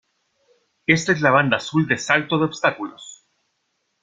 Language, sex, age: Spanish, male, 50-59